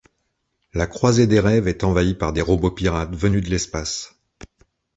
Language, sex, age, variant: French, male, 50-59, Français de métropole